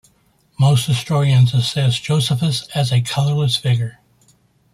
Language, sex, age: English, male, 60-69